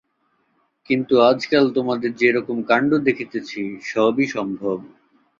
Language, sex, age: Bengali, male, 19-29